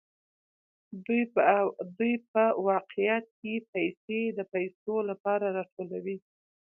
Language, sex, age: Pashto, female, 19-29